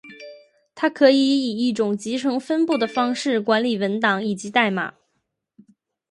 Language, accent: Chinese, 出生地：吉林省